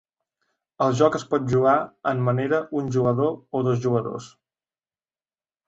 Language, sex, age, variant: Catalan, male, 19-29, Central